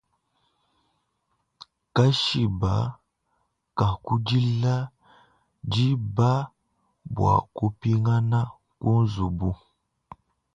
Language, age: Luba-Lulua, 19-29